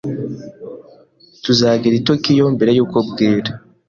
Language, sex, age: Kinyarwanda, male, 19-29